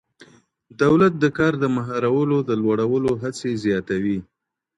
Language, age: Pashto, 30-39